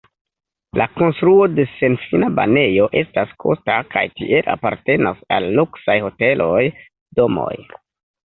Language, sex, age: Esperanto, male, 30-39